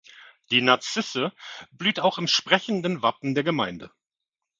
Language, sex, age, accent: German, male, 40-49, Deutschland Deutsch